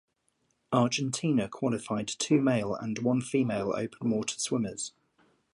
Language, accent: English, England English